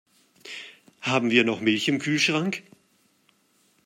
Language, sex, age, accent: German, male, 30-39, Deutschland Deutsch